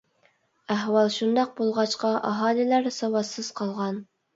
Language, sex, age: Uyghur, female, 30-39